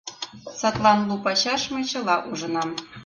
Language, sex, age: Mari, female, 40-49